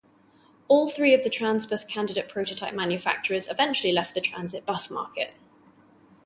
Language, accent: English, England English